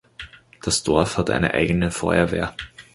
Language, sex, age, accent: German, male, 19-29, Österreichisches Deutsch